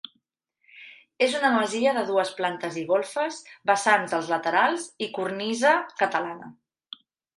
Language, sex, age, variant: Catalan, female, 30-39, Central